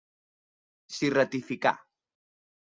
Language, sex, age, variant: Catalan, male, 19-29, Central